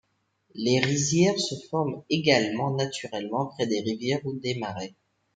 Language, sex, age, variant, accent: French, male, 19-29, Français des départements et régions d'outre-mer, Français de Guadeloupe